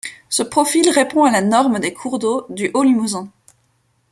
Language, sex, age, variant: French, female, 19-29, Français de métropole